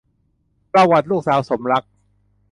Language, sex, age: Thai, male, 19-29